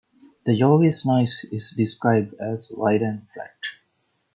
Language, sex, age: English, male, 30-39